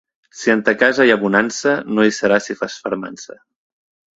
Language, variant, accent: Catalan, Central, central